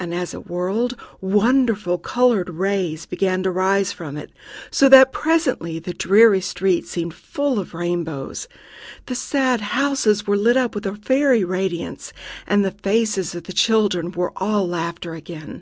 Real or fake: real